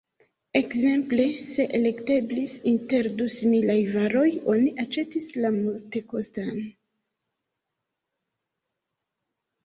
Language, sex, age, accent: Esperanto, female, 19-29, Internacia